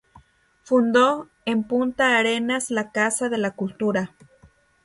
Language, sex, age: Spanish, female, under 19